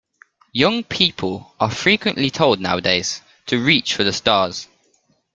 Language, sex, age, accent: English, male, under 19, England English